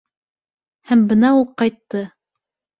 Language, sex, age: Bashkir, female, 19-29